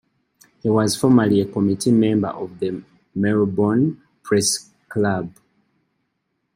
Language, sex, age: English, male, 19-29